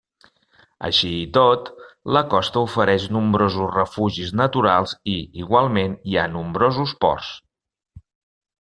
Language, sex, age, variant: Catalan, male, 50-59, Central